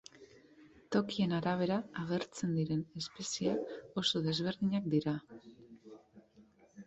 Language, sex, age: Basque, female, 30-39